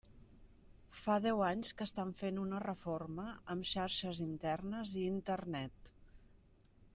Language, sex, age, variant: Catalan, female, 50-59, Central